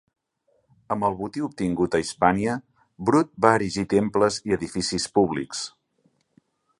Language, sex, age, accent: Catalan, male, 40-49, gironí